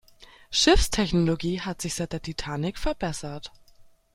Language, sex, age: German, female, 19-29